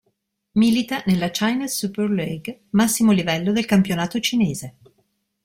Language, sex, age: Italian, female, 50-59